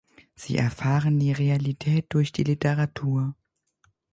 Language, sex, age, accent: German, male, under 19, Deutschland Deutsch